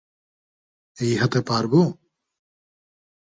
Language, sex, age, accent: Bengali, male, 19-29, প্রমিত